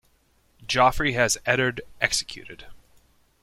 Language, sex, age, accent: English, male, 19-29, United States English